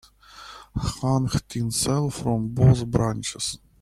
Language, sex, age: English, male, 40-49